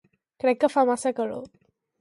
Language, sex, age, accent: Catalan, female, under 19, gironí